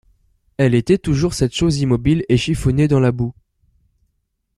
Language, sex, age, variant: French, male, 19-29, Français de métropole